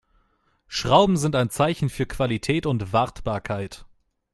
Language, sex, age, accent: German, male, 19-29, Deutschland Deutsch